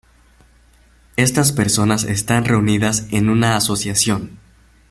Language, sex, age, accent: Spanish, male, under 19, Caribe: Cuba, Venezuela, Puerto Rico, República Dominicana, Panamá, Colombia caribeña, México caribeño, Costa del golfo de México